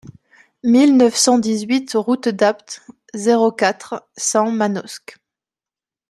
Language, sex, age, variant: French, female, 30-39, Français de métropole